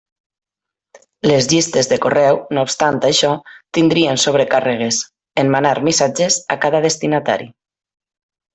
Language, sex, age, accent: Catalan, female, 30-39, valencià